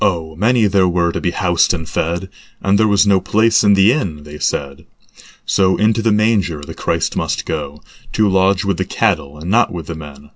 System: none